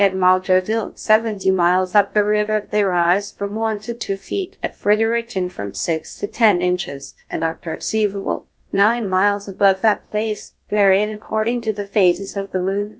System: TTS, GlowTTS